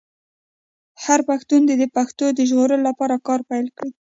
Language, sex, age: Pashto, female, 19-29